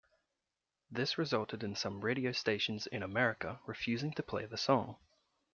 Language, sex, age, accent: English, male, under 19, Australian English